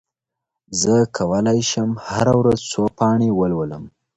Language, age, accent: Pashto, 19-29, معیاري پښتو